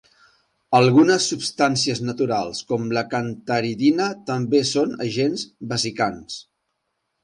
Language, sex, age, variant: Catalan, male, 50-59, Central